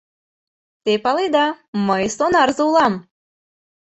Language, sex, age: Mari, female, 19-29